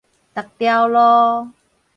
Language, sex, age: Min Nan Chinese, female, 40-49